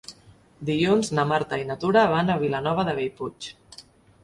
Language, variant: Catalan, Central